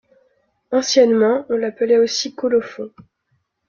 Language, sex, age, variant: French, female, 19-29, Français de métropole